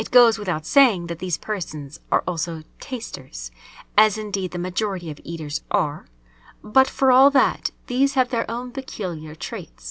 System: none